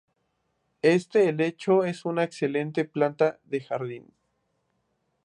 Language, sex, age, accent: Spanish, male, 19-29, México